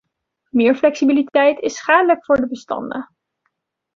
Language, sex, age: Dutch, female, 19-29